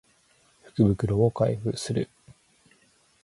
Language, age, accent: Japanese, 30-39, 標準語